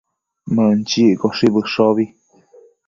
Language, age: Matsés, 19-29